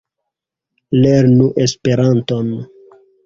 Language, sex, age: Esperanto, male, 30-39